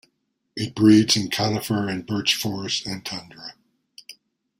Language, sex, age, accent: English, male, 60-69, United States English